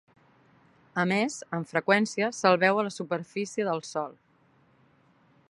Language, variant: Catalan, Central